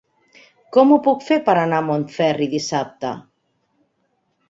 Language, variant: Catalan, Central